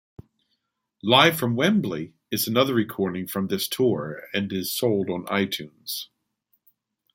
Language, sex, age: English, male, 50-59